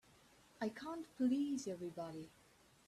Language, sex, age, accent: English, female, 19-29, England English